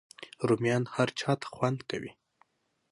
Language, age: Pashto, 19-29